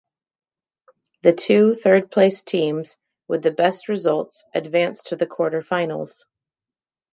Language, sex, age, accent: English, female, 30-39, United States English